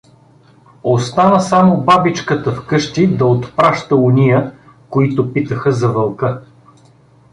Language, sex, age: Bulgarian, male, 40-49